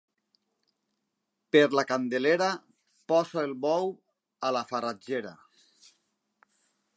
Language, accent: Catalan, valencià